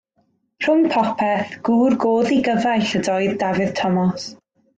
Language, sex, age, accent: Welsh, female, 19-29, Y Deyrnas Unedig Cymraeg